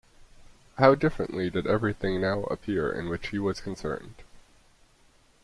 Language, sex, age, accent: English, male, 19-29, United States English